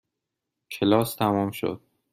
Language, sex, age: Persian, male, 30-39